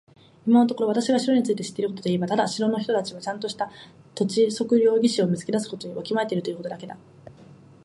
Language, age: Japanese, 19-29